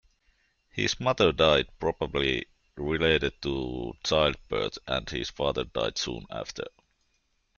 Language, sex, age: English, male, 40-49